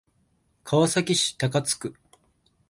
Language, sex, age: Japanese, male, 19-29